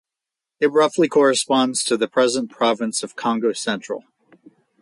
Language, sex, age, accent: English, male, 40-49, United States English